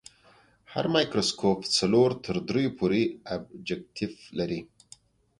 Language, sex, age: Pashto, male, 30-39